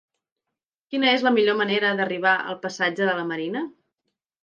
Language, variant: Catalan, Central